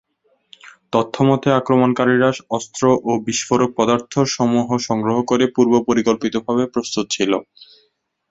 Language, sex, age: Bengali, male, 19-29